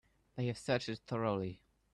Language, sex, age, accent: English, male, under 19, England English